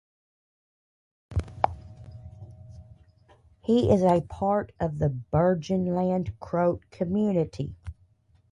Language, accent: English, United States English